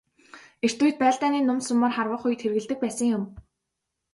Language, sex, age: Mongolian, female, 19-29